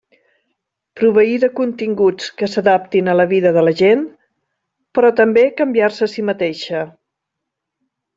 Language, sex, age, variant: Catalan, female, 50-59, Central